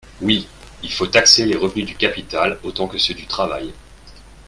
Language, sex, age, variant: French, male, 30-39, Français de métropole